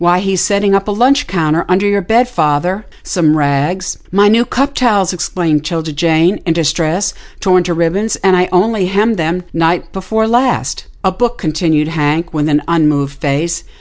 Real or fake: real